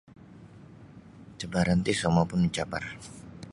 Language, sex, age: Sabah Bisaya, male, 19-29